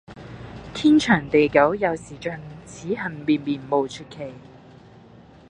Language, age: Cantonese, 19-29